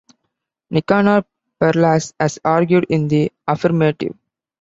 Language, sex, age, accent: English, male, 19-29, India and South Asia (India, Pakistan, Sri Lanka)